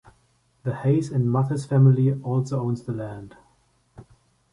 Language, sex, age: English, male, 19-29